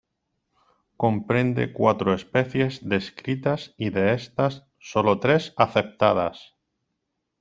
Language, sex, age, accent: Spanish, male, 40-49, España: Sur peninsular (Andalucia, Extremadura, Murcia)